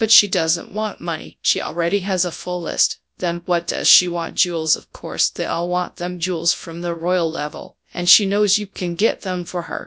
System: TTS, GradTTS